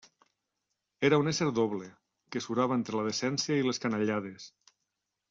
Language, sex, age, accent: Catalan, male, 50-59, valencià